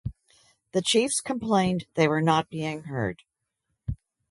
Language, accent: English, United States English